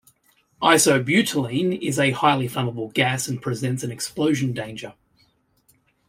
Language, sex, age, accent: English, male, 40-49, Australian English